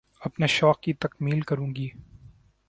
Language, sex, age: Urdu, male, 19-29